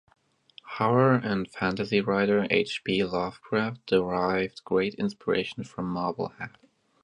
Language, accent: English, United States English